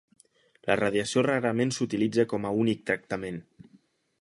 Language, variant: Catalan, Central